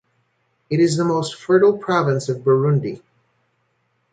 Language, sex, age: English, male, 40-49